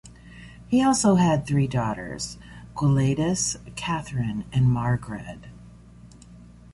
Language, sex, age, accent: English, female, 60-69, United States English